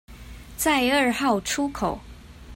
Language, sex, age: Chinese, female, 30-39